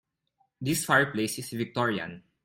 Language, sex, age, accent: English, male, 19-29, Filipino